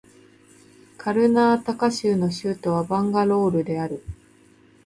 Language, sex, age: Japanese, female, 30-39